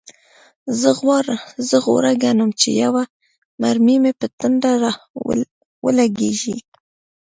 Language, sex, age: Pashto, female, 19-29